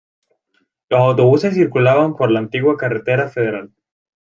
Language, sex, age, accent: Spanish, male, 19-29, España: Islas Canarias